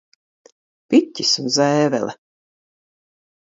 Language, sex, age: Latvian, female, 60-69